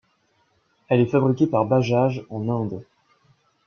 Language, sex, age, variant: French, male, 19-29, Français de métropole